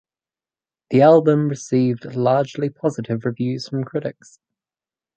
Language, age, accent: English, under 19, Australian English